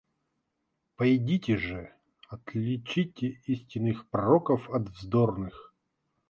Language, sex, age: Russian, male, 40-49